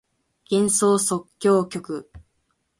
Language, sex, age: Japanese, female, under 19